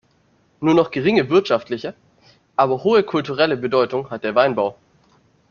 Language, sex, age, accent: German, male, under 19, Deutschland Deutsch